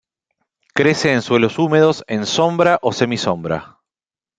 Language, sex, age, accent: Spanish, male, 40-49, Rioplatense: Argentina, Uruguay, este de Bolivia, Paraguay